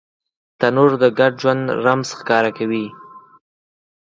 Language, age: Pashto, under 19